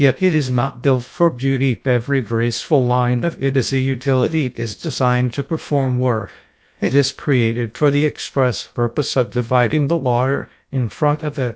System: TTS, GlowTTS